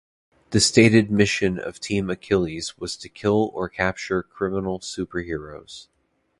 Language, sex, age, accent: English, male, 30-39, United States English